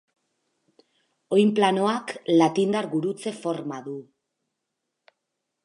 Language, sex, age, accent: Basque, female, 40-49, Erdialdekoa edo Nafarra (Gipuzkoa, Nafarroa)